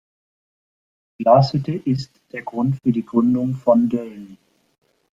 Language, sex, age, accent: German, male, 30-39, Deutschland Deutsch